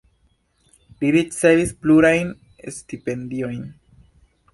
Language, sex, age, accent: Esperanto, male, 19-29, Internacia